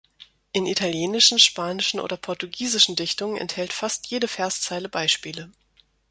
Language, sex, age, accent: German, female, 30-39, Deutschland Deutsch